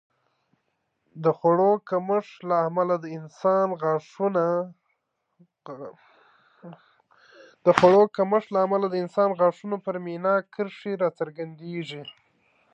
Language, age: Pashto, 19-29